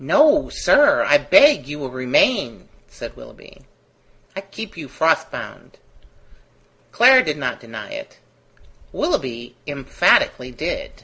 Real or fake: real